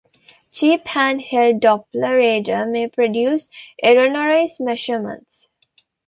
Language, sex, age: English, female, 19-29